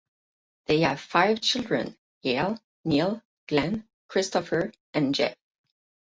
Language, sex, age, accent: English, female, 30-39, United States English; Canadian English